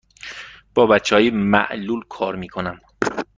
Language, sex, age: Persian, male, 19-29